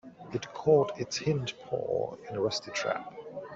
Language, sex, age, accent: English, male, 19-29, England English